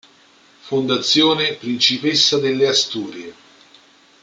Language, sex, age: Italian, male, 40-49